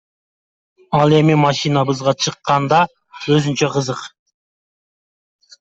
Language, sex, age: Kyrgyz, male, 40-49